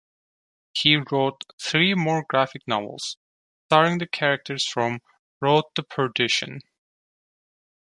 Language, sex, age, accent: English, male, 19-29, United States English